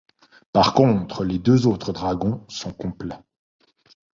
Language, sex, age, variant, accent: French, male, 40-49, Français d'Europe, Français de Suisse